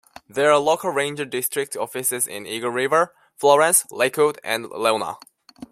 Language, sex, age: English, male, 19-29